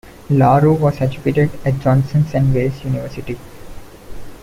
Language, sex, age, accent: English, male, 19-29, India and South Asia (India, Pakistan, Sri Lanka)